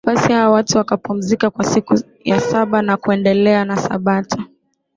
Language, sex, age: Swahili, female, 19-29